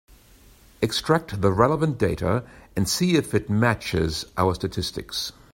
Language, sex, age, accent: English, male, 60-69, United States English